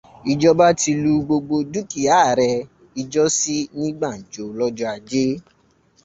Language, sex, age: Yoruba, male, 19-29